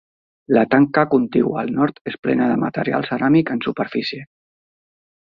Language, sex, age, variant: Catalan, male, 40-49, Central